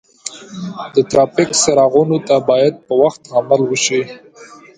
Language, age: Pashto, 19-29